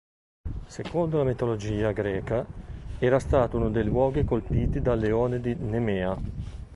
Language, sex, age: Italian, male, 50-59